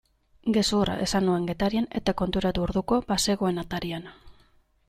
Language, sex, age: Basque, female, 30-39